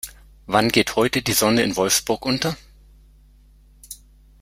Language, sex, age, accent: German, male, 50-59, Deutschland Deutsch